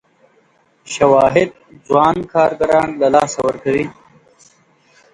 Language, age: Pashto, 19-29